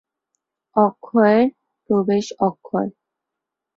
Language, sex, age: Bengali, female, 19-29